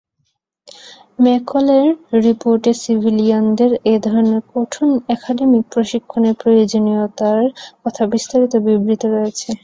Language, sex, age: Bengali, female, 19-29